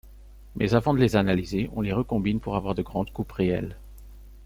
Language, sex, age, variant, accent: French, male, 30-39, Français d'Europe, Français de Belgique